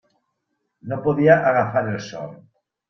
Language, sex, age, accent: Catalan, male, 40-49, valencià